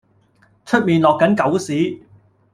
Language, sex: Cantonese, male